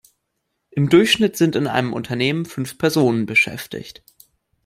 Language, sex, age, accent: German, male, under 19, Deutschland Deutsch